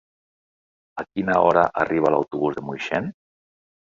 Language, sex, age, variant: Catalan, male, 50-59, Central